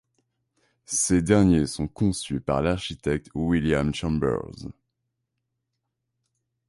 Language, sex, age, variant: French, male, 19-29, Français de métropole